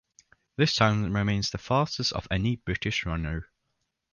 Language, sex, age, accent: English, male, under 19, England English